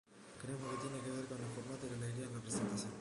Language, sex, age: Spanish, male, 19-29